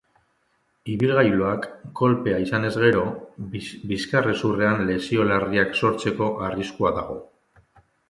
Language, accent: Basque, Mendebalekoa (Araba, Bizkaia, Gipuzkoako mendebaleko herri batzuk)